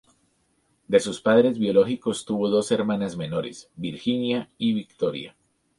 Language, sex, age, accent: Spanish, male, 40-49, Andino-Pacífico: Colombia, Perú, Ecuador, oeste de Bolivia y Venezuela andina